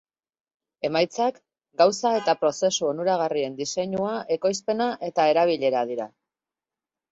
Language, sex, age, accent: Basque, female, 50-59, Mendebalekoa (Araba, Bizkaia, Gipuzkoako mendebaleko herri batzuk)